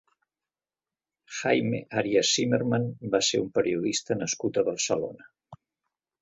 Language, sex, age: Catalan, male, 70-79